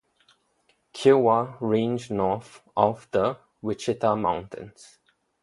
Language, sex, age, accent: English, male, 19-29, Singaporean English